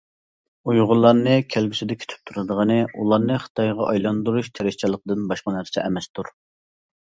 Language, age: Uyghur, 19-29